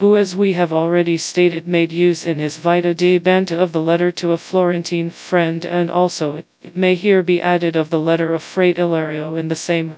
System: TTS, FastPitch